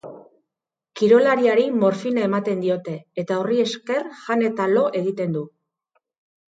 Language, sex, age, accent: Basque, female, 40-49, Erdialdekoa edo Nafarra (Gipuzkoa, Nafarroa)